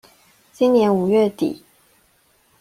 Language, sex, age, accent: Chinese, female, 19-29, 出生地：宜蘭縣